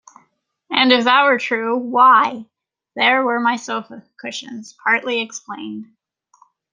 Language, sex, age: English, female, 30-39